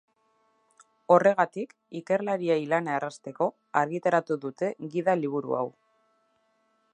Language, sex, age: Basque, female, 30-39